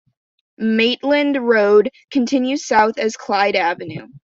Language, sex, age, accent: English, female, under 19, United States English